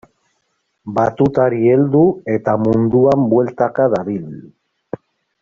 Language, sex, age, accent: Basque, male, 40-49, Mendebalekoa (Araba, Bizkaia, Gipuzkoako mendebaleko herri batzuk)